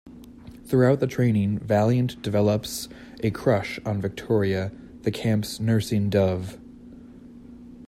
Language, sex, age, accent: English, male, 19-29, United States English